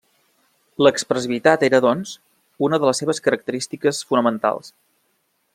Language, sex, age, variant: Catalan, male, 30-39, Central